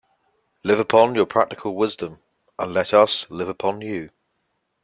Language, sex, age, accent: English, male, 19-29, England English